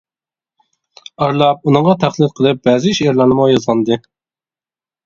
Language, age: Uyghur, 19-29